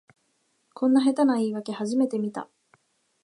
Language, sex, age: Japanese, female, 19-29